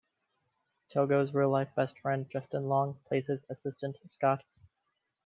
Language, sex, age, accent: English, male, 19-29, United States English